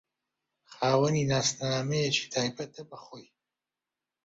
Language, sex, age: Central Kurdish, male, 30-39